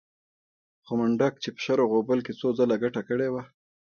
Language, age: Pashto, 30-39